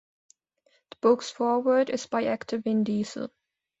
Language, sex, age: English, female, 19-29